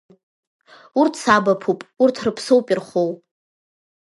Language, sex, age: Abkhazian, female, 19-29